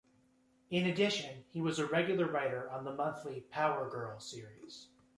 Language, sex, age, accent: English, male, 19-29, United States English